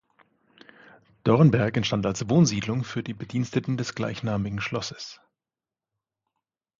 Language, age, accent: German, 40-49, Deutschland Deutsch